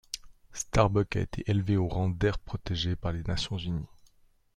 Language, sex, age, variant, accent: French, male, 30-39, Français d'Europe, Français de Suisse